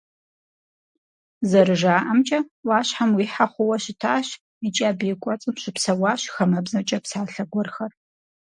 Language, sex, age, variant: Kabardian, female, 30-39, Адыгэбзэ (Къэбэрдей, Кирил, Урысей)